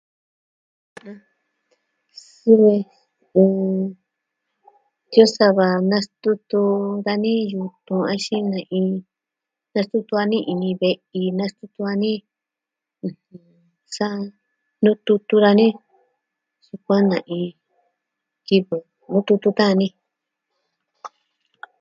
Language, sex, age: Southwestern Tlaxiaco Mixtec, female, 60-69